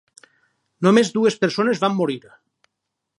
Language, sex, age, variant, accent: Catalan, male, 50-59, Valencià meridional, valencià